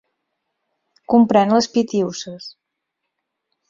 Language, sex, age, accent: Catalan, female, 30-39, Garrotxi